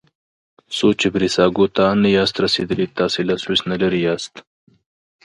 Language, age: Pashto, 30-39